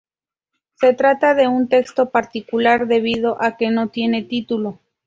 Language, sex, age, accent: Spanish, female, 30-39, México